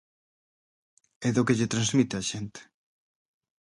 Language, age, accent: Galician, 30-39, Normativo (estándar)